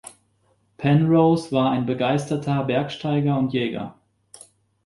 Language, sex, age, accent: German, male, 30-39, Deutschland Deutsch